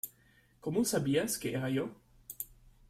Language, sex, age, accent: Spanish, male, under 19, España: Centro-Sur peninsular (Madrid, Toledo, Castilla-La Mancha)